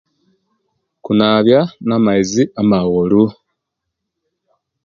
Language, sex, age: Kenyi, male, 40-49